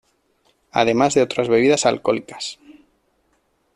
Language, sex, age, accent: Spanish, male, 40-49, España: Norte peninsular (Asturias, Castilla y León, Cantabria, País Vasco, Navarra, Aragón, La Rioja, Guadalajara, Cuenca)